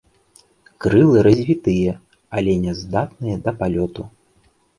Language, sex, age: Belarusian, male, 30-39